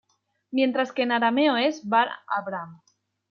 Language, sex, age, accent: Spanish, female, 19-29, España: Centro-Sur peninsular (Madrid, Toledo, Castilla-La Mancha)